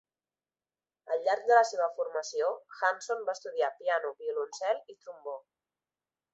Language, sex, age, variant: Catalan, female, 30-39, Central